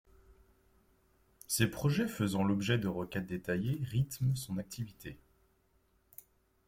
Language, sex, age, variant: French, male, 19-29, Français de métropole